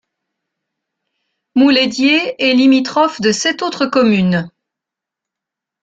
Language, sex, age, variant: French, female, 60-69, Français de métropole